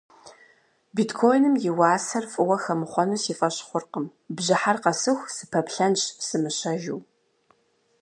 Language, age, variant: Kabardian, 19-29, Адыгэбзэ (Къэбэрдей, Кирил, псоми зэдай)